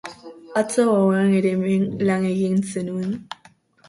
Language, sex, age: Basque, female, under 19